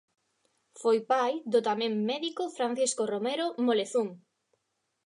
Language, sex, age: Galician, female, 30-39